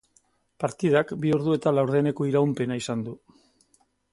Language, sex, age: Basque, male, 60-69